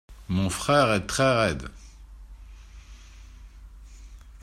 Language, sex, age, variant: French, male, 40-49, Français de métropole